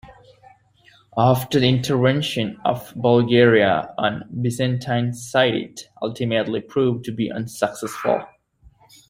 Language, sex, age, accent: English, male, 19-29, United States English